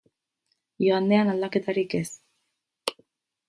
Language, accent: Basque, Erdialdekoa edo Nafarra (Gipuzkoa, Nafarroa)